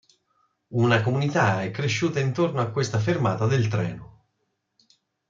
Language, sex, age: Italian, male, 50-59